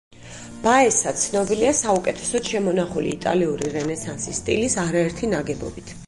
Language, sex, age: Georgian, female, 40-49